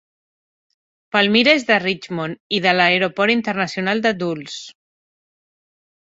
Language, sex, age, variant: Catalan, female, 40-49, Central